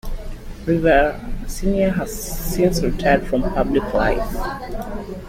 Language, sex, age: English, female, 40-49